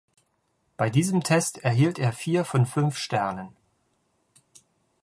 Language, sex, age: German, male, 40-49